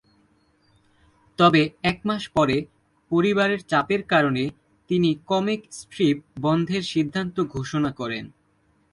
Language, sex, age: Bengali, male, under 19